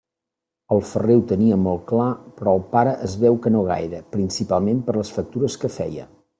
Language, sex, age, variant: Catalan, male, 50-59, Central